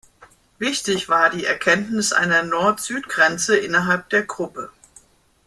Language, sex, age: German, male, 50-59